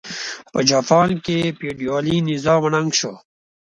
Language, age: Pashto, 30-39